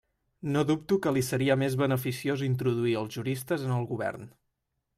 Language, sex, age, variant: Catalan, male, 19-29, Central